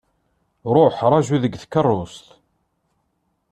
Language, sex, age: Kabyle, male, 19-29